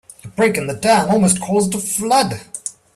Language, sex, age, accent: English, male, 40-49, Southern African (South Africa, Zimbabwe, Namibia)